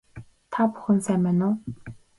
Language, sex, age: Mongolian, female, 19-29